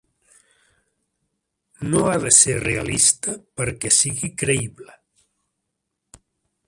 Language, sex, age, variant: Catalan, male, 60-69, Central